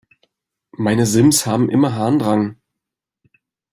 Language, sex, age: German, male, 40-49